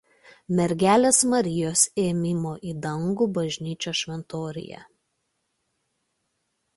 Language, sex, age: Lithuanian, female, 30-39